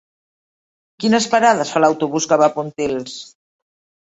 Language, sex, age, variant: Catalan, female, 50-59, Central